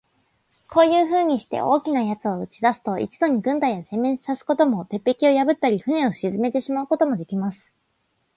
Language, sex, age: Japanese, female, 19-29